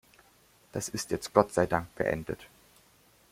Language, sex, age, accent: German, male, under 19, Deutschland Deutsch